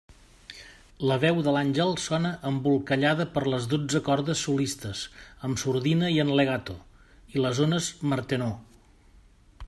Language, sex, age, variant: Catalan, male, 50-59, Central